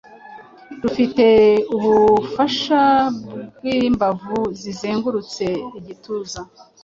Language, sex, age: Kinyarwanda, female, 19-29